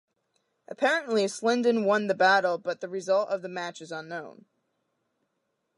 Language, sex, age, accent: English, female, under 19, United States English